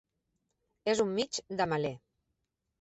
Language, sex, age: Catalan, female, 40-49